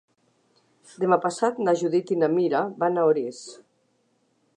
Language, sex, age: Catalan, female, 60-69